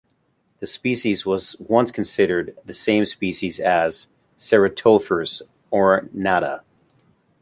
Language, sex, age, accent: English, male, 40-49, Canadian English